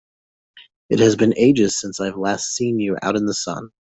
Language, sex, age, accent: English, male, 19-29, United States English